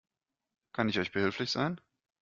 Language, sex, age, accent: German, male, 30-39, Deutschland Deutsch